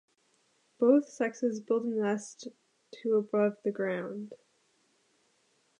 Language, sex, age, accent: English, female, 19-29, United States English